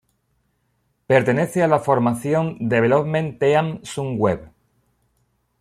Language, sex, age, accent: Spanish, male, 40-49, España: Sur peninsular (Andalucia, Extremadura, Murcia)